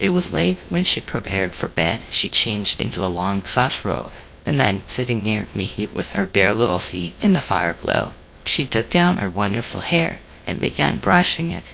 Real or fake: fake